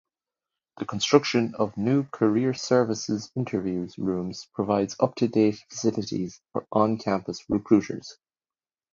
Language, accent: English, Irish English